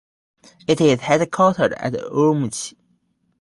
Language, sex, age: English, male, 19-29